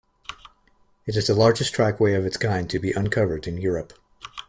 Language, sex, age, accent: English, male, 19-29, United States English